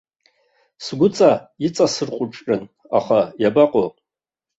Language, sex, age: Abkhazian, male, 60-69